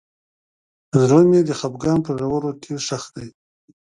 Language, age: Pashto, 60-69